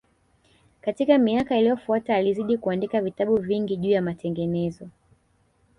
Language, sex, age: Swahili, female, 19-29